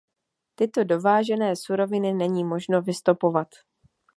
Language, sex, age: Czech, female, 19-29